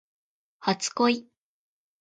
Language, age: Japanese, 19-29